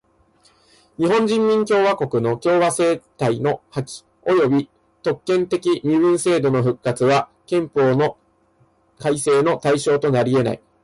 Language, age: Japanese, 19-29